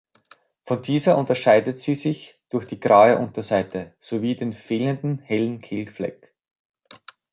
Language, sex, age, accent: German, male, 30-39, Österreichisches Deutsch